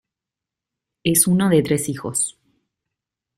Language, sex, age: Spanish, female, 30-39